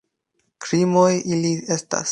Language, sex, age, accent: Esperanto, male, 19-29, Internacia